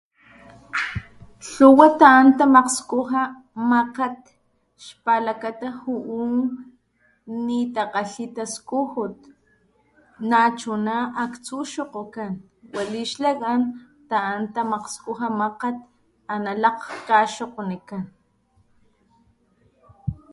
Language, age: Papantla Totonac, 30-39